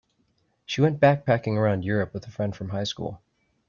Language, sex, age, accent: English, male, 19-29, United States English